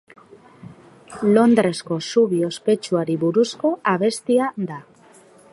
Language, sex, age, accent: Basque, female, 30-39, Mendebalekoa (Araba, Bizkaia, Gipuzkoako mendebaleko herri batzuk)